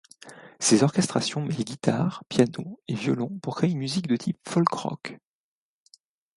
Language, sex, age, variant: French, male, 19-29, Français de métropole